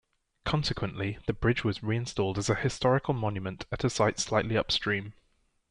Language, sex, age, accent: English, male, 19-29, England English